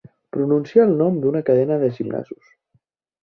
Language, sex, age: Catalan, male, 19-29